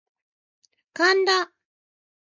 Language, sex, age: Japanese, female, 30-39